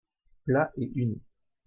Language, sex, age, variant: French, male, 19-29, Français de métropole